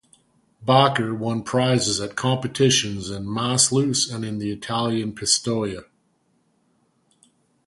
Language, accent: English, Canadian English